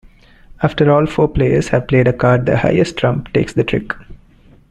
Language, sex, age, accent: English, male, 19-29, India and South Asia (India, Pakistan, Sri Lanka)